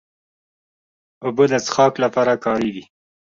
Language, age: Pashto, 30-39